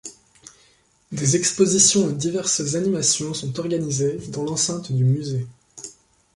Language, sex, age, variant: French, male, 19-29, Français de métropole